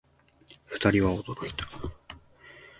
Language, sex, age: Japanese, male, 19-29